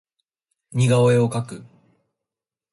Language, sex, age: Japanese, male, 19-29